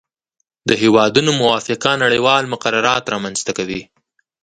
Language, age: Pashto, 19-29